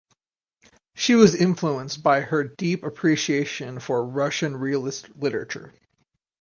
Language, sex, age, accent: English, male, 30-39, United States English